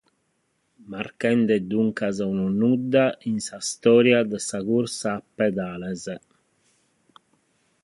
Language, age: Sardinian, 60-69